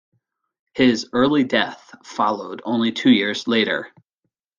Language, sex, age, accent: English, male, 40-49, United States English